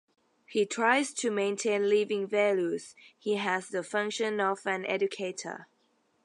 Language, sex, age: English, female, 19-29